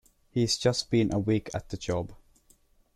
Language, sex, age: English, male, under 19